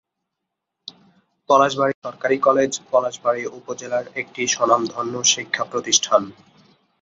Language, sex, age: Bengali, male, 19-29